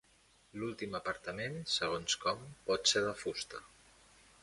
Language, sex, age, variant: Catalan, male, 19-29, Central